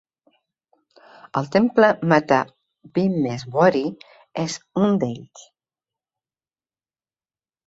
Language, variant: Catalan, Central